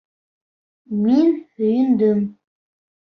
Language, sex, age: Bashkir, male, under 19